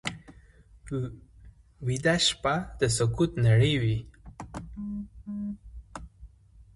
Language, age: Pashto, 19-29